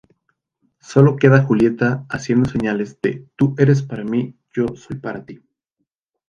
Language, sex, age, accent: Spanish, male, 19-29, México